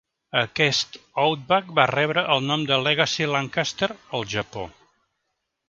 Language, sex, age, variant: Catalan, male, 50-59, Central